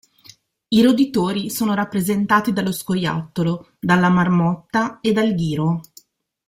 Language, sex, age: Italian, female, 30-39